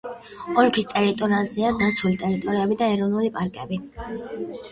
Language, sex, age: Georgian, female, under 19